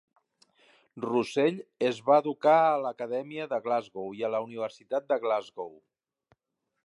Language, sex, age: Catalan, male, 50-59